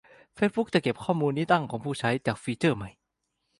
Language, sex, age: Thai, male, 19-29